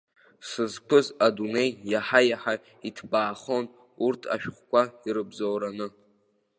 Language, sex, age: Abkhazian, male, under 19